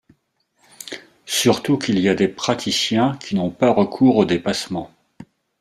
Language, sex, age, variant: French, male, 50-59, Français de métropole